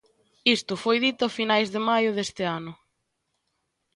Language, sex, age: Galician, female, 19-29